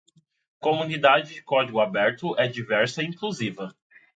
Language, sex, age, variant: Portuguese, male, 19-29, Portuguese (Brasil)